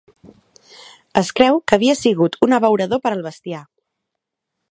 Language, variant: Catalan, Central